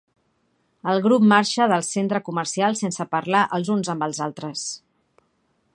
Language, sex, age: Catalan, female, 40-49